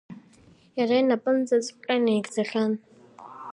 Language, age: Abkhazian, under 19